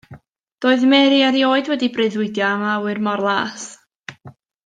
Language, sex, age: Welsh, female, 19-29